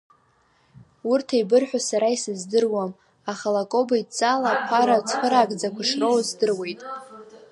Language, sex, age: Abkhazian, female, under 19